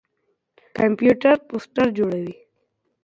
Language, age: Pashto, 19-29